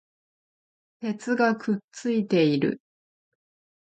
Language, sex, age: Japanese, female, 40-49